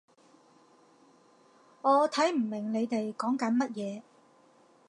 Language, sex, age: Cantonese, female, 40-49